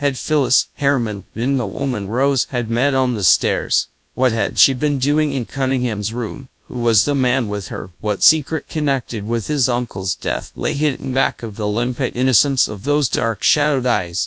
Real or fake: fake